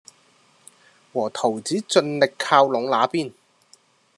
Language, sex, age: Cantonese, male, 30-39